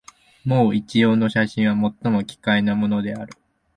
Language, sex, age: Japanese, male, 19-29